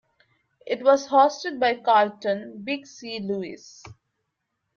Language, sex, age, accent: English, female, 30-39, India and South Asia (India, Pakistan, Sri Lanka)